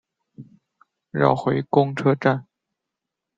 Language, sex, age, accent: Chinese, male, 19-29, 出生地：河北省